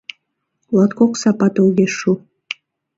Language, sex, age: Mari, female, under 19